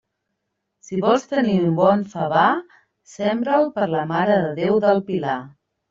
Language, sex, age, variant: Catalan, female, 30-39, Central